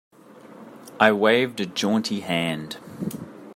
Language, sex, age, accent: English, male, 19-29, Australian English